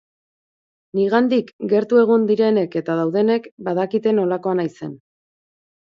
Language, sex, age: Basque, female, 40-49